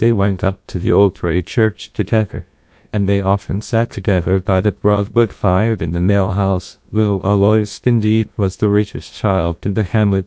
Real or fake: fake